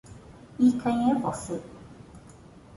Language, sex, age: Portuguese, female, 30-39